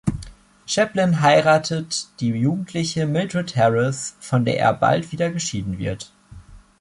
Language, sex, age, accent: German, male, 19-29, Deutschland Deutsch